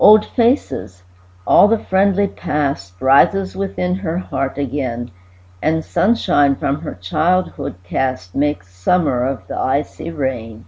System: none